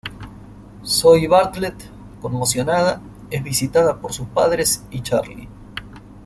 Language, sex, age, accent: Spanish, male, 40-49, Rioplatense: Argentina, Uruguay, este de Bolivia, Paraguay